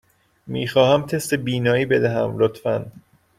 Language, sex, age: Persian, male, 30-39